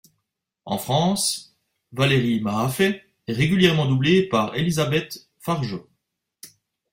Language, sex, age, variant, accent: French, male, 30-39, Français d'Europe, Français de Suisse